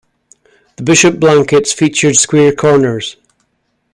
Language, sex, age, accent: English, male, 60-69, Scottish English